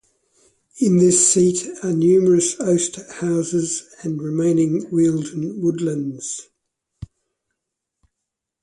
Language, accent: English, Australian English